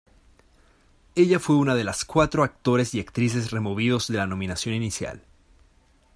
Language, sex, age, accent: Spanish, male, 19-29, Chileno: Chile, Cuyo